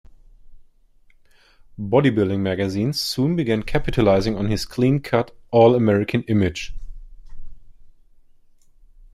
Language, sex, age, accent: English, male, 30-39, United States English